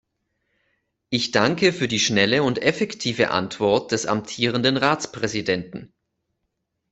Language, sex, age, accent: German, male, 30-39, Deutschland Deutsch